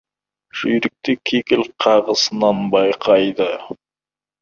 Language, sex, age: Kazakh, male, 19-29